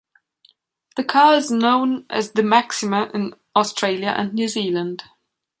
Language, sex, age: English, female, 19-29